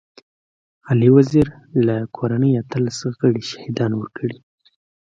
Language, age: Pashto, 19-29